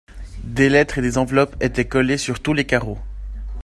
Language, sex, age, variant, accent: French, male, 19-29, Français d'Europe, Français de Suisse